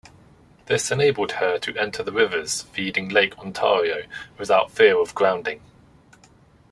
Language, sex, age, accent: English, male, 30-39, England English